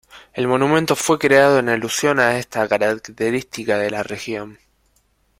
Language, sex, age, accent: Spanish, male, 19-29, Rioplatense: Argentina, Uruguay, este de Bolivia, Paraguay